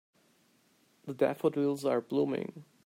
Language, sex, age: English, male, 30-39